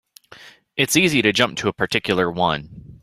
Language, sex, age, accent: English, male, 30-39, United States English